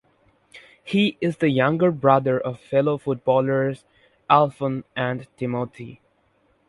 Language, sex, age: English, male, under 19